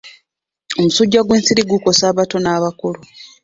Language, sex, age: Ganda, female, 30-39